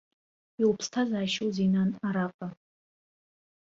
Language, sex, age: Abkhazian, female, under 19